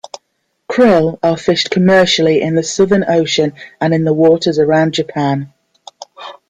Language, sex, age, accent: English, female, 40-49, England English